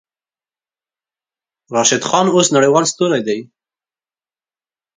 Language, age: Pashto, 19-29